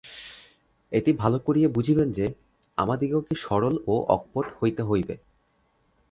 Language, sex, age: Bengali, male, 19-29